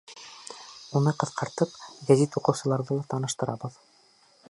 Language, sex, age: Bashkir, male, 30-39